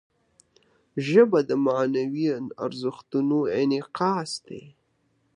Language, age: Pashto, 19-29